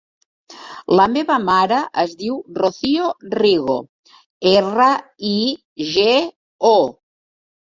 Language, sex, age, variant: Catalan, female, 50-59, Central